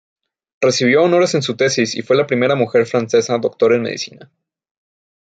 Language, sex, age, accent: Spanish, male, under 19, México